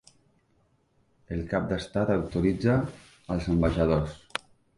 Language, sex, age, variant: Catalan, male, 40-49, Central